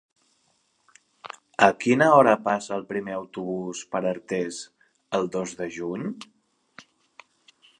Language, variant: Catalan, Central